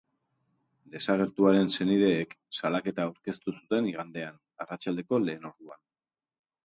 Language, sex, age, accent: Basque, male, 40-49, Erdialdekoa edo Nafarra (Gipuzkoa, Nafarroa)